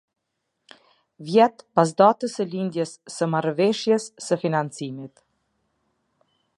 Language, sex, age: Albanian, female, 30-39